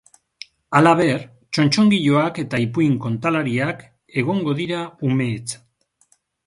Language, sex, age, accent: Basque, male, 50-59, Mendebalekoa (Araba, Bizkaia, Gipuzkoako mendebaleko herri batzuk)